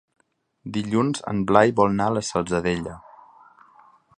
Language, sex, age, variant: Catalan, male, 19-29, Central